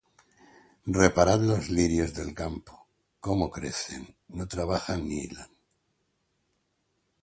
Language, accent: Spanish, España: Centro-Sur peninsular (Madrid, Toledo, Castilla-La Mancha)